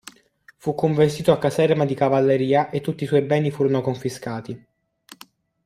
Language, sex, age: Italian, male, under 19